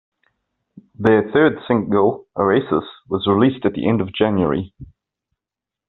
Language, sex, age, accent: English, male, 40-49, Southern African (South Africa, Zimbabwe, Namibia)